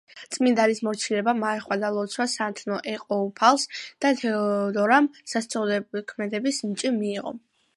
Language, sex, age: Georgian, female, under 19